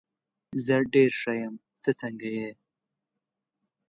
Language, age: Pashto, 19-29